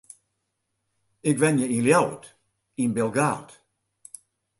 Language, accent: Western Frisian, Klaaifrysk